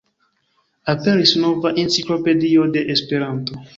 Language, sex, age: Esperanto, male, 19-29